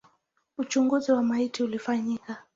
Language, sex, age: Swahili, female, 19-29